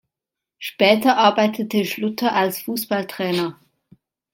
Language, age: German, 19-29